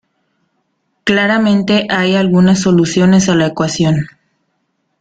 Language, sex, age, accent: Spanish, female, 19-29, México